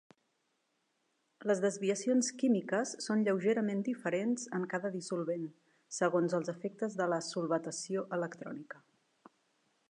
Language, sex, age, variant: Catalan, female, 40-49, Central